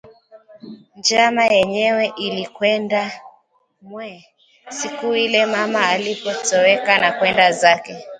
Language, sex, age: Swahili, female, 19-29